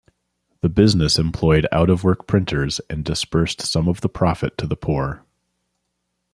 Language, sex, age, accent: English, male, 30-39, United States English